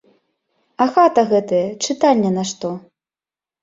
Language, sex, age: Belarusian, female, 30-39